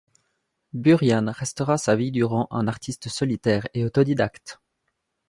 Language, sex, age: French, male, 30-39